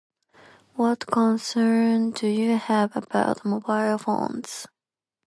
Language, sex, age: English, female, under 19